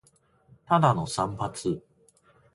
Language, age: Japanese, 19-29